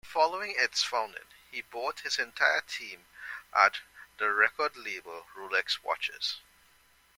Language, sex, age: English, male, 40-49